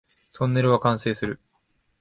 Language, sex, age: Japanese, male, 19-29